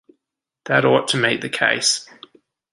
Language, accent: English, Australian English